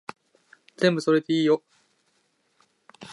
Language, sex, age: Japanese, male, 19-29